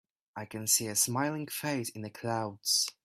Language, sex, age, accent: English, male, 19-29, England English